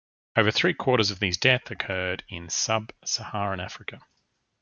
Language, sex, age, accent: English, male, 30-39, Australian English